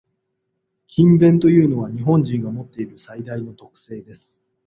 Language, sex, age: Japanese, male, 40-49